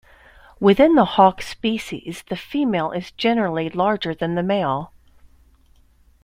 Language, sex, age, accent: English, female, 50-59, United States English